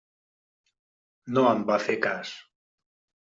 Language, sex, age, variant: Catalan, male, 50-59, Nord-Occidental